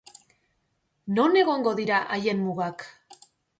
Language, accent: Basque, Erdialdekoa edo Nafarra (Gipuzkoa, Nafarroa)